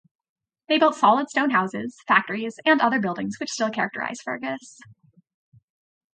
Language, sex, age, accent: English, female, 19-29, United States English